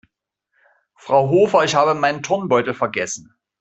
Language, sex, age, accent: German, male, 40-49, Deutschland Deutsch